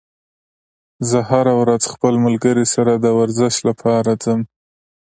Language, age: Pashto, 30-39